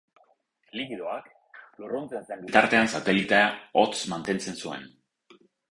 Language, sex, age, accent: Basque, male, 30-39, Mendebalekoa (Araba, Bizkaia, Gipuzkoako mendebaleko herri batzuk)